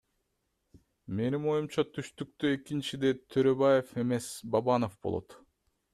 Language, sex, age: Kyrgyz, male, 19-29